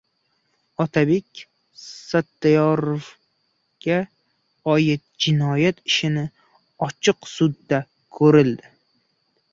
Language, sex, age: Uzbek, male, 19-29